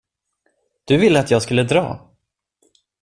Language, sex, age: Swedish, male, 19-29